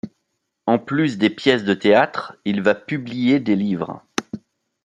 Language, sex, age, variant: French, male, 30-39, Français de métropole